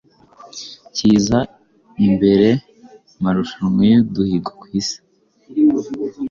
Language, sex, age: Kinyarwanda, male, 19-29